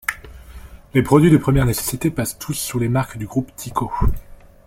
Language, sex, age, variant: French, male, 19-29, Français de métropole